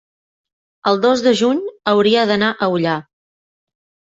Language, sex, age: Catalan, female, 30-39